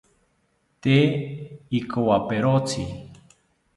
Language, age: South Ucayali Ashéninka, 40-49